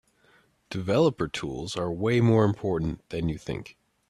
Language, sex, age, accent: English, male, 30-39, United States English